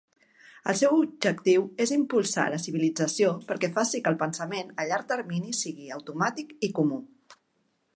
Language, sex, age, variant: Catalan, female, 50-59, Central